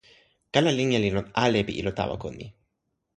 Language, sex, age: Toki Pona, male, 19-29